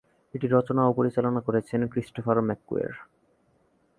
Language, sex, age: Bengali, male, 19-29